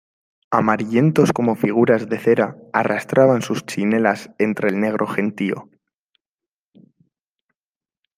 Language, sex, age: Spanish, male, 19-29